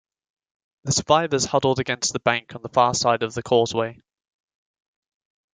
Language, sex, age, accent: English, male, 19-29, Australian English